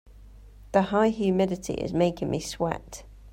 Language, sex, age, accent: English, female, 30-39, England English